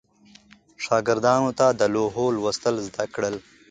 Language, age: Pashto, 19-29